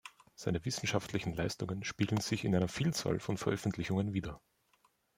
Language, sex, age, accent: German, male, 30-39, Österreichisches Deutsch